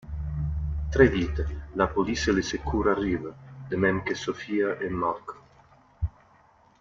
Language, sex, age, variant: French, male, 40-49, Français d'Europe